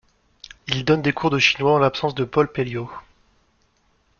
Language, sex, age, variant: French, male, 19-29, Français de métropole